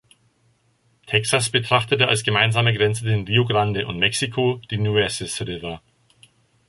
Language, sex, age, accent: German, male, 50-59, Deutschland Deutsch